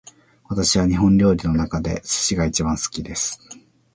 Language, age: Japanese, 19-29